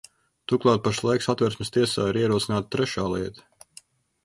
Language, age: Latvian, 40-49